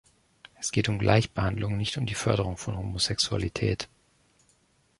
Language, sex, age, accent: German, male, 40-49, Deutschland Deutsch